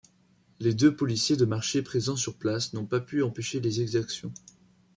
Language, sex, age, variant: French, male, under 19, Français de métropole